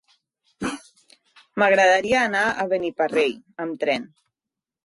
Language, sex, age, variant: Catalan, female, 30-39, Central